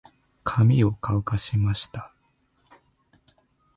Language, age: Japanese, 19-29